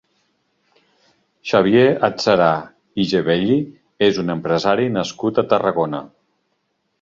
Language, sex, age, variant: Catalan, male, 50-59, Central